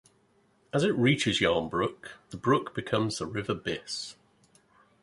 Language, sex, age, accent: English, male, 50-59, England English